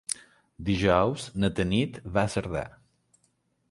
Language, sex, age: Catalan, male, 40-49